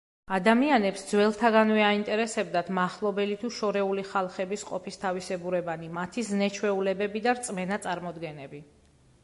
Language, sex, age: Georgian, female, 30-39